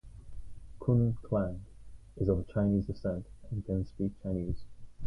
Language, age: English, 19-29